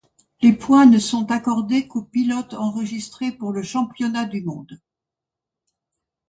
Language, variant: French, Français de métropole